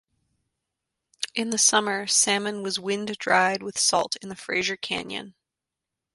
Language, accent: English, United States English